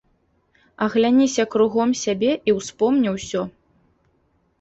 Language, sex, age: Belarusian, female, 30-39